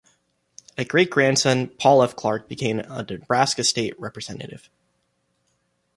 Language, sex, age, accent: English, male, 19-29, United States English